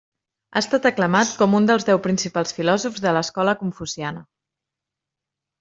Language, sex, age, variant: Catalan, female, 30-39, Central